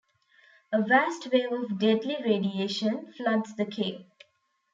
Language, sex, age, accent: English, female, 19-29, India and South Asia (India, Pakistan, Sri Lanka)